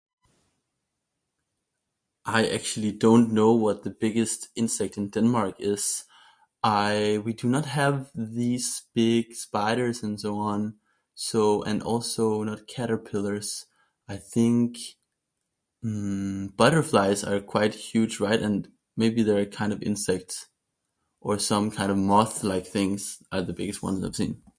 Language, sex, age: English, male, 19-29